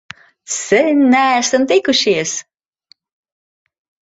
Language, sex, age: Latvian, female, 50-59